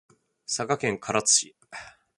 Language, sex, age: Japanese, male, 30-39